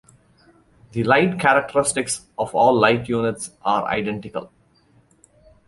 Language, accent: English, India and South Asia (India, Pakistan, Sri Lanka)